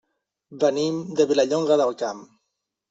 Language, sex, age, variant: Catalan, male, 30-39, Central